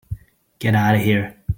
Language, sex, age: English, male, 30-39